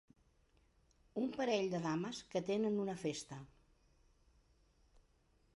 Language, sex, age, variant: Catalan, female, 70-79, Central